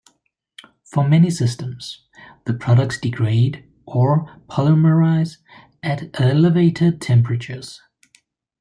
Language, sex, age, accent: English, male, 40-49, England English